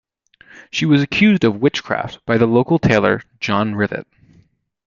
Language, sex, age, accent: English, male, under 19, United States English